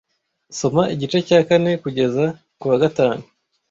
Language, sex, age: Kinyarwanda, male, 19-29